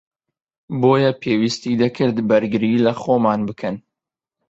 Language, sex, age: Central Kurdish, male, 19-29